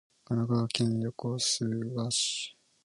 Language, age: Japanese, 19-29